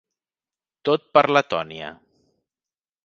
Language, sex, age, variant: Catalan, male, 40-49, Central